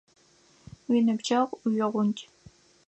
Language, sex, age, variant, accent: Adyghe, female, 19-29, Адыгабзэ (Кирил, пстэумэ зэдыряе), Бжъэдыгъу (Bjeduğ)